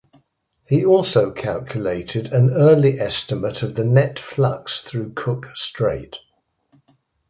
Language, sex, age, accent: English, male, 70-79, England English